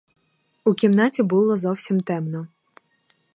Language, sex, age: Ukrainian, female, 19-29